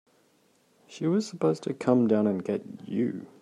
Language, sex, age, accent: English, male, 19-29, Australian English